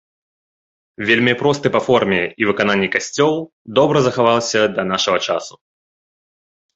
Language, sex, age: Belarusian, male, 19-29